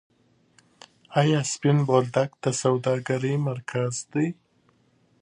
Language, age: Pashto, 30-39